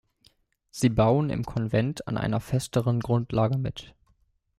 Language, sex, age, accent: German, male, 19-29, Deutschland Deutsch